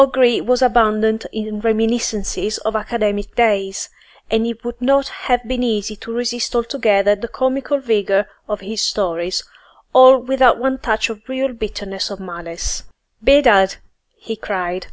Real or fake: real